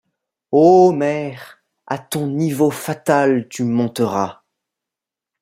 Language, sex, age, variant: French, male, under 19, Français de métropole